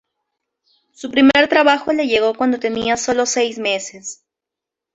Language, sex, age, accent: Spanish, female, 19-29, Andino-Pacífico: Colombia, Perú, Ecuador, oeste de Bolivia y Venezuela andina